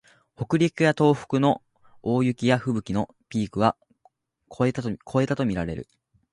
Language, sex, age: Japanese, male, 19-29